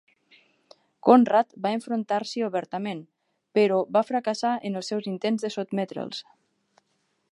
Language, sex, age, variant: Catalan, female, 30-39, Nord-Occidental